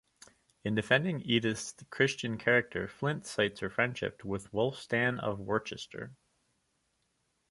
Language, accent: English, Canadian English